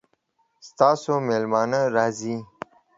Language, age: Pashto, 19-29